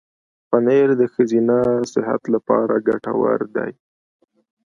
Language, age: Pashto, 30-39